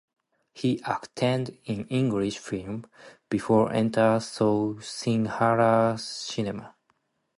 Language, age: English, 19-29